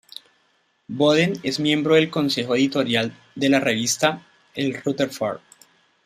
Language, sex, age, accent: Spanish, male, 30-39, Andino-Pacífico: Colombia, Perú, Ecuador, oeste de Bolivia y Venezuela andina